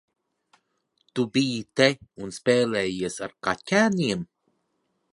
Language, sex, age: Latvian, male, 30-39